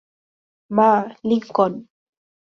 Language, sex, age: Bengali, female, 19-29